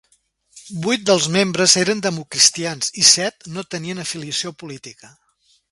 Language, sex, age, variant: Catalan, male, 60-69, Central